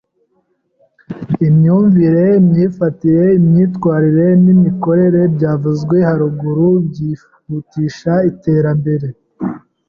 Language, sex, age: Kinyarwanda, male, 19-29